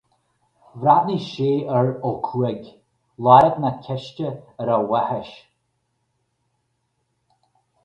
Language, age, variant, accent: Irish, 50-59, Gaeilge Uladh, Cainteoir dúchais, Gaeltacht